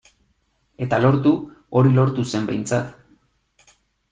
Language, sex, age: Basque, male, 30-39